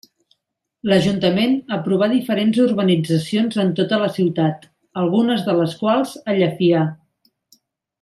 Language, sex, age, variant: Catalan, female, 40-49, Central